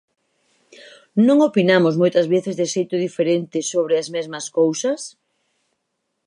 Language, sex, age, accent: Galician, female, 30-39, Normativo (estándar)